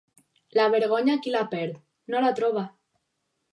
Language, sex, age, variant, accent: Catalan, female, under 19, Alacantí, valencià